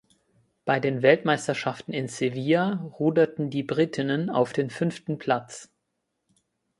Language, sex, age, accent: German, male, 19-29, Deutschland Deutsch